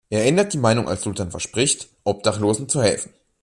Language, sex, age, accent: German, male, under 19, Deutschland Deutsch